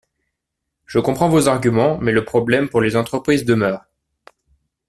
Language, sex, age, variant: French, male, 19-29, Français de métropole